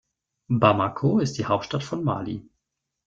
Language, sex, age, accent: German, male, 30-39, Deutschland Deutsch